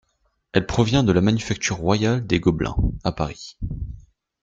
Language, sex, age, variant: French, male, 19-29, Français de métropole